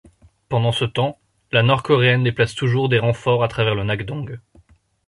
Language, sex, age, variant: French, male, 19-29, Français de métropole